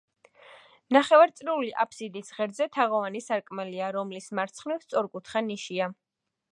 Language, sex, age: Georgian, female, 19-29